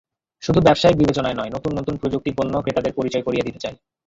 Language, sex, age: Bengali, male, 19-29